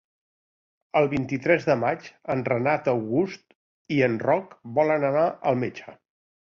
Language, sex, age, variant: Catalan, male, 60-69, Central